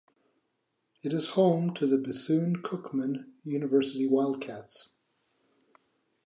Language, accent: English, United States English